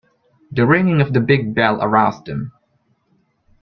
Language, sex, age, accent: English, male, under 19, Filipino